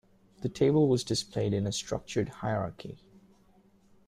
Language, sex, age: English, male, 19-29